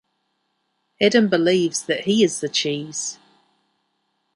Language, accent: English, New Zealand English